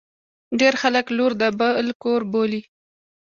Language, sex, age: Pashto, female, 19-29